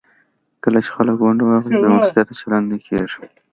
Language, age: Pashto, under 19